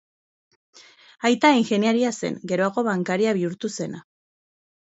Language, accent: Basque, Erdialdekoa edo Nafarra (Gipuzkoa, Nafarroa)